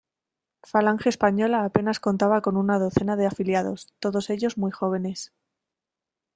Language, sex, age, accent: Spanish, female, 19-29, España: Centro-Sur peninsular (Madrid, Toledo, Castilla-La Mancha)